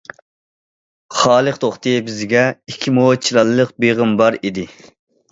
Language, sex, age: Uyghur, male, 30-39